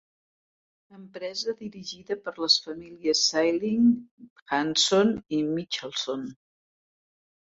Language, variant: Catalan, Central